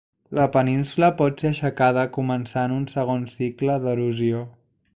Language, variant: Catalan, Central